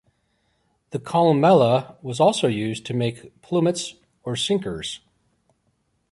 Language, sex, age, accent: English, male, 60-69, United States English